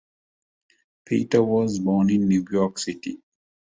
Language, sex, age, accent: English, male, 40-49, India and South Asia (India, Pakistan, Sri Lanka)